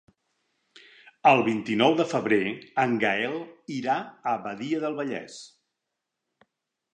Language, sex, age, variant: Catalan, male, 50-59, Central